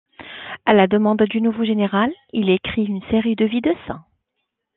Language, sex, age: French, female, 30-39